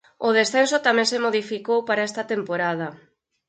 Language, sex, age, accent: Galician, female, 40-49, Oriental (común en zona oriental)